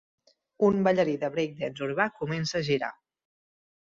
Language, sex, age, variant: Catalan, female, 30-39, Central